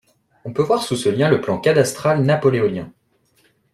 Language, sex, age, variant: French, male, 19-29, Français de métropole